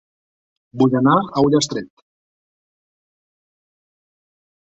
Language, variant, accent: Catalan, Nord-Occidental, Lleida